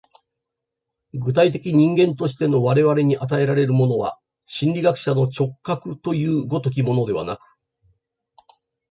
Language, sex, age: Japanese, male, 50-59